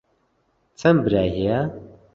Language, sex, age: Central Kurdish, male, 19-29